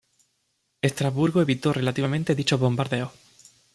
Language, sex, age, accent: Spanish, male, 19-29, España: Sur peninsular (Andalucia, Extremadura, Murcia)